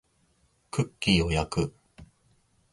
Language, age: Japanese, 19-29